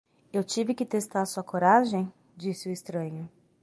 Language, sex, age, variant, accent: Portuguese, female, 30-39, Portuguese (Brasil), Paulista